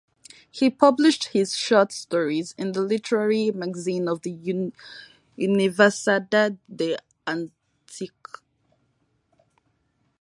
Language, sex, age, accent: English, female, 19-29, Nigerian